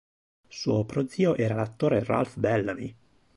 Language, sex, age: Italian, male, 30-39